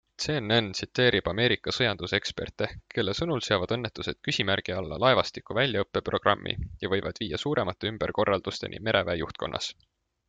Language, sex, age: Estonian, male, 19-29